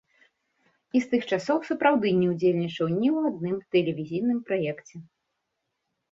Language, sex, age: Belarusian, female, 40-49